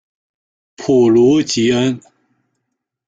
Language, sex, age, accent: Chinese, male, 19-29, 出生地：河南省